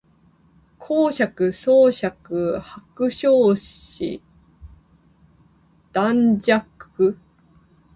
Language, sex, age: Japanese, female, 19-29